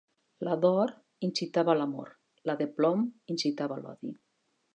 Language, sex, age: Catalan, female, 60-69